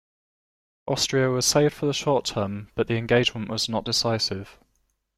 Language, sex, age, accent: English, male, 19-29, England English